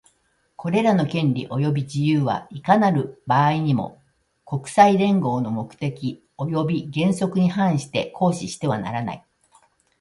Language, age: Japanese, 60-69